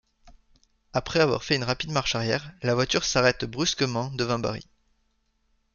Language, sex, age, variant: French, male, 19-29, Français de métropole